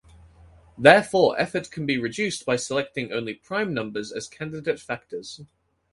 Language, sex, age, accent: English, male, 19-29, England English